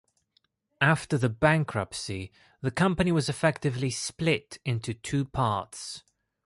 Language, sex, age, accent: English, male, 19-29, England English